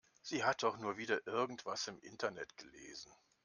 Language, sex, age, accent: German, male, 60-69, Deutschland Deutsch